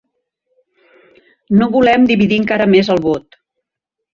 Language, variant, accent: Catalan, Central, central